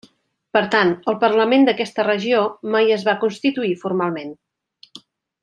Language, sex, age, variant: Catalan, female, 50-59, Central